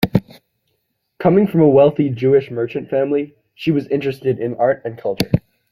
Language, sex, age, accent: English, male, 19-29, United States English